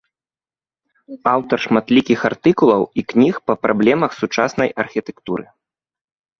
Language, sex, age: Belarusian, male, 30-39